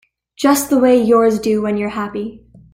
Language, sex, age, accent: English, female, under 19, Canadian English